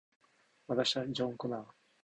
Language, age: Japanese, 19-29